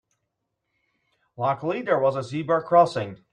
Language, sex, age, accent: English, male, 19-29, United States English